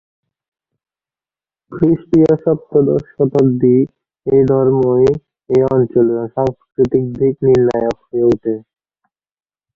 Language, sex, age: Bengali, male, 19-29